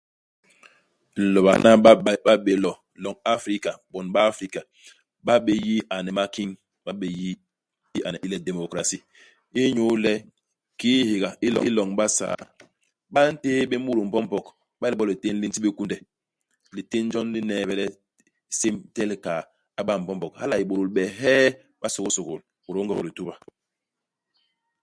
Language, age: Basaa, 40-49